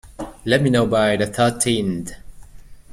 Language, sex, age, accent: English, male, 30-39, United States English